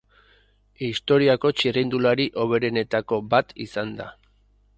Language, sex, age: Basque, male, 30-39